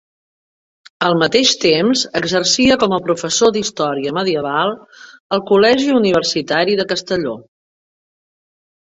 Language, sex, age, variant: Catalan, male, 60-69, Central